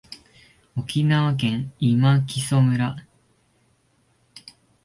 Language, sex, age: Japanese, male, 19-29